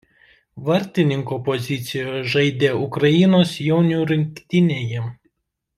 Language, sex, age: Lithuanian, male, 19-29